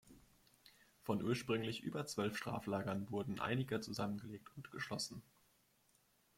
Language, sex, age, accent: German, male, 19-29, Deutschland Deutsch